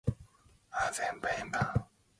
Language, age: English, 19-29